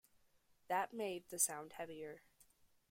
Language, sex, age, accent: English, female, under 19, United States English